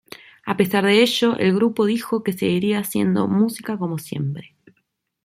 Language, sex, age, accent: Spanish, female, 19-29, Rioplatense: Argentina, Uruguay, este de Bolivia, Paraguay